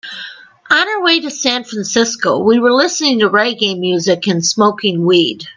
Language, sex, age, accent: English, female, 50-59, United States English